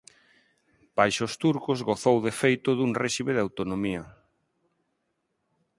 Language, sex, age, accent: Galician, male, 40-49, Neofalante